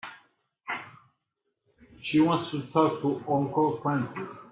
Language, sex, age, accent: English, male, 30-39, United States English